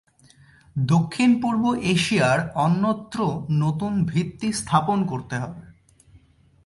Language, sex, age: Bengali, male, 19-29